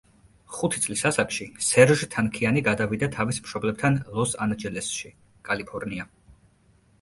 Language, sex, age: Georgian, male, 19-29